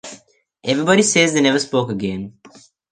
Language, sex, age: English, male, under 19